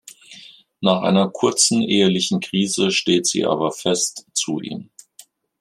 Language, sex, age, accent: German, male, 50-59, Deutschland Deutsch